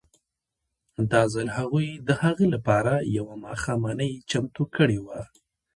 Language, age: Pashto, 30-39